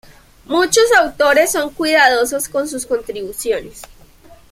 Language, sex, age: Spanish, female, 19-29